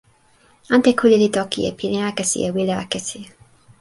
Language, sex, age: Toki Pona, female, 19-29